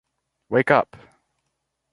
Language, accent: English, United States English